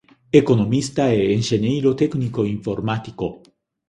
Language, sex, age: Galician, male, 40-49